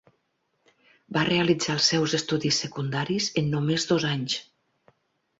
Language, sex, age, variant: Catalan, female, 50-59, Nord-Occidental